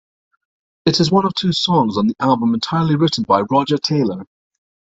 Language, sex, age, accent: English, male, 40-49, Scottish English